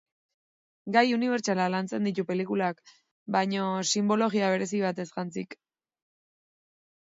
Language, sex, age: Basque, female, 30-39